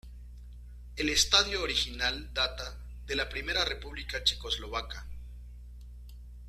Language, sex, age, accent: Spanish, male, 50-59, México